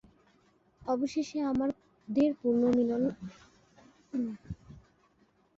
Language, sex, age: Bengali, female, 19-29